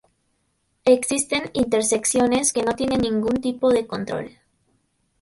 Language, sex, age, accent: Spanish, female, 19-29, México